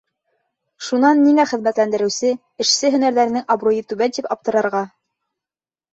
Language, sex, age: Bashkir, female, 19-29